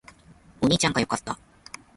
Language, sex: Japanese, female